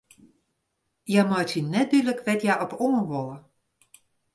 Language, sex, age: Western Frisian, female, 60-69